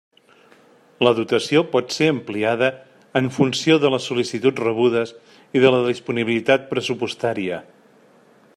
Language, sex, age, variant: Catalan, male, 40-49, Central